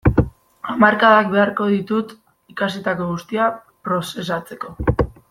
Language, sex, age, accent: Basque, female, 19-29, Mendebalekoa (Araba, Bizkaia, Gipuzkoako mendebaleko herri batzuk)